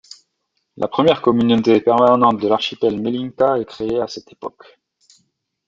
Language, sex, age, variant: French, male, 30-39, Français de métropole